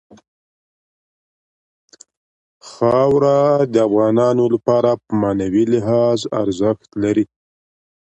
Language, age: Pashto, 19-29